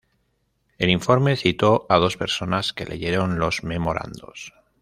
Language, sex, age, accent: Spanish, male, 50-59, España: Norte peninsular (Asturias, Castilla y León, Cantabria, País Vasco, Navarra, Aragón, La Rioja, Guadalajara, Cuenca)